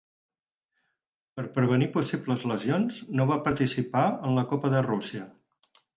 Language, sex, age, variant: Catalan, male, 60-69, Central